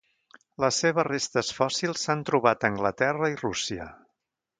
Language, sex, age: Catalan, male, 60-69